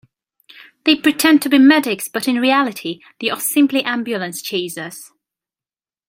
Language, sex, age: English, female, 19-29